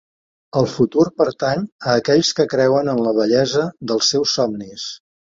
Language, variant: Catalan, Central